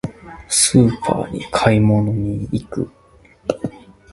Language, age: Japanese, 19-29